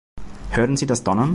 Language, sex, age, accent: German, male, 19-29, Deutschland Deutsch